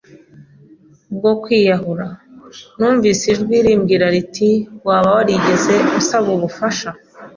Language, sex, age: Kinyarwanda, female, 40-49